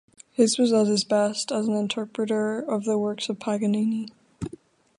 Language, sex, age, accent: English, female, 19-29, Irish English